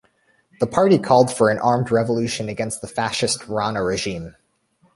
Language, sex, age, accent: English, male, 30-39, United States English